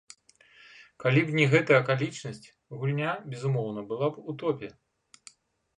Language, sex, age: Belarusian, male, 50-59